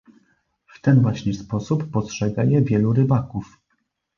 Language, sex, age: Polish, male, 30-39